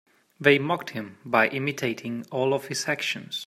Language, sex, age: English, male, 30-39